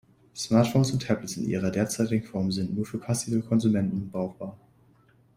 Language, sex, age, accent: German, male, under 19, Deutschland Deutsch